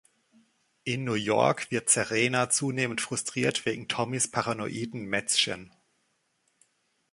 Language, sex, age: German, male, 30-39